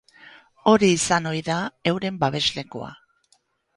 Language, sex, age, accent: Basque, female, 50-59, Erdialdekoa edo Nafarra (Gipuzkoa, Nafarroa)